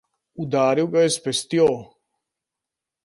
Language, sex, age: Slovenian, male, 60-69